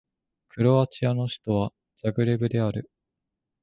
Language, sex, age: Japanese, male, 19-29